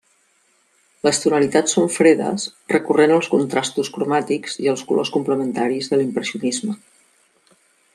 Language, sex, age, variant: Catalan, female, 50-59, Central